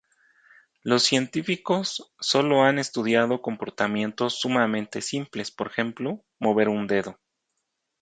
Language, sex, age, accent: Spanish, male, 40-49, México